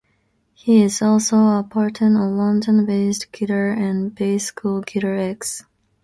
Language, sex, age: English, female, under 19